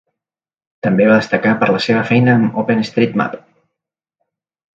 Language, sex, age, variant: Catalan, male, 30-39, Central